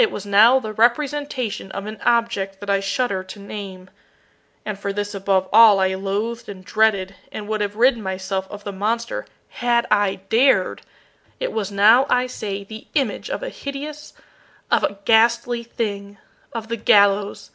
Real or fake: real